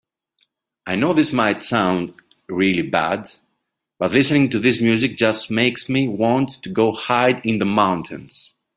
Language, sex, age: English, male, 30-39